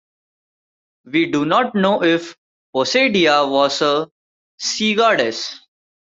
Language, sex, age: English, male, 19-29